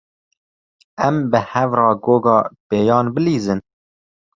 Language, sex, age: Kurdish, male, 19-29